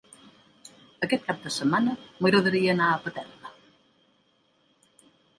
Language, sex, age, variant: Catalan, female, 60-69, Central